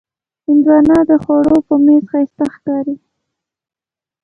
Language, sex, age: Pashto, female, 19-29